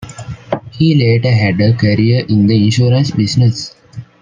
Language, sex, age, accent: English, male, 19-29, India and South Asia (India, Pakistan, Sri Lanka)